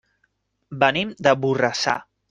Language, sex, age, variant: Catalan, male, 19-29, Central